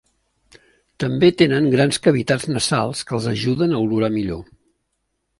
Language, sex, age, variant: Catalan, male, 60-69, Central